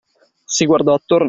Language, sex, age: Italian, male, 19-29